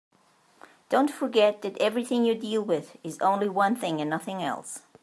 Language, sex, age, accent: English, female, 50-59, United States English